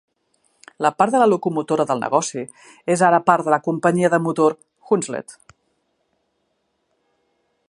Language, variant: Catalan, Central